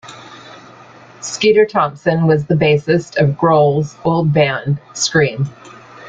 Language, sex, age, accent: English, female, 50-59, United States English